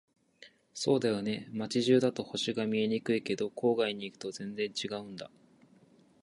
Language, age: Japanese, 19-29